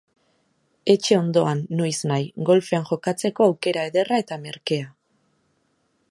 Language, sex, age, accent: Basque, female, 19-29, Erdialdekoa edo Nafarra (Gipuzkoa, Nafarroa)